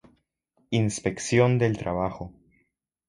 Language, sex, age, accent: Spanish, male, under 19, Andino-Pacífico: Colombia, Perú, Ecuador, oeste de Bolivia y Venezuela andina